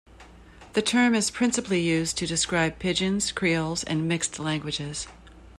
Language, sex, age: English, female, 50-59